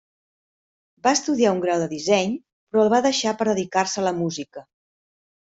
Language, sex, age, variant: Catalan, female, 50-59, Central